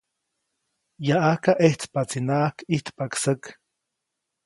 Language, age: Copainalá Zoque, 40-49